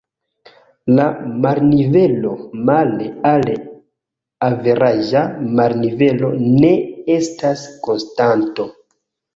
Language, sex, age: Esperanto, male, 30-39